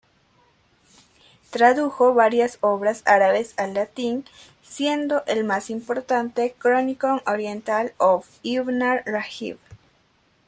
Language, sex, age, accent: Spanish, female, 19-29, Andino-Pacífico: Colombia, Perú, Ecuador, oeste de Bolivia y Venezuela andina